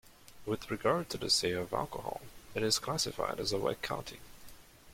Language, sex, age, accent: English, male, 19-29, United States English